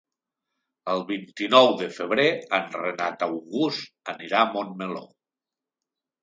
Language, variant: Catalan, Nord-Occidental